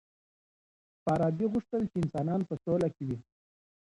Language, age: Pashto, 19-29